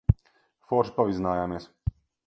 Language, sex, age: Latvian, male, 40-49